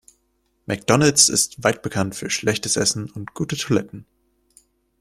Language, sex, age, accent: German, male, 19-29, Deutschland Deutsch